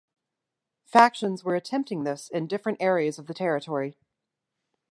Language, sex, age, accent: English, female, 30-39, United States English